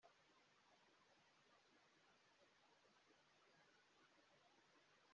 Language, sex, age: Kinyarwanda, female, 19-29